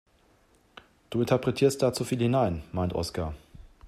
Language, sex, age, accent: German, male, 30-39, Deutschland Deutsch